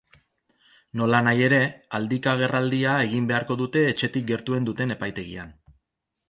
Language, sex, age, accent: Basque, male, 30-39, Erdialdekoa edo Nafarra (Gipuzkoa, Nafarroa)